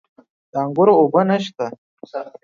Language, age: Pashto, under 19